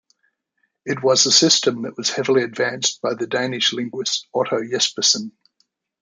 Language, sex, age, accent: English, male, 60-69, Australian English